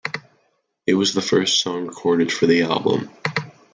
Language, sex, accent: English, male, United States English